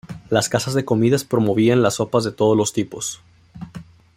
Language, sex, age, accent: Spanish, male, 19-29, México